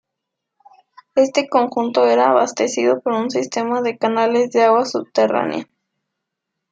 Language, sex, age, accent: Spanish, female, 19-29, México